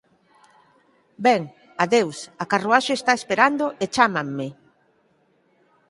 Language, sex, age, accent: Galician, female, 50-59, Normativo (estándar)